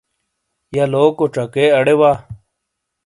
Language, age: Shina, 30-39